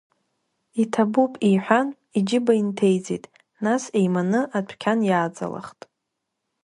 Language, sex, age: Abkhazian, female, under 19